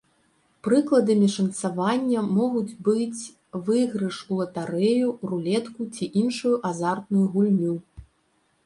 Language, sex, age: Belarusian, female, 40-49